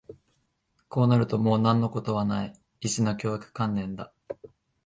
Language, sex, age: Japanese, male, 19-29